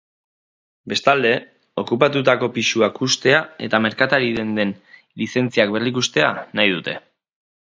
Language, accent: Basque, Erdialdekoa edo Nafarra (Gipuzkoa, Nafarroa)